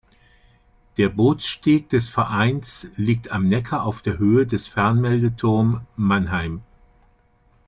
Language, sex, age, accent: German, male, 60-69, Deutschland Deutsch